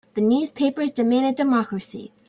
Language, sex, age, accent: English, female, under 19, United States English